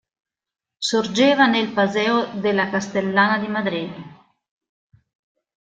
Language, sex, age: Italian, female, 50-59